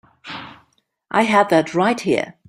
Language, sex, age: English, female, 40-49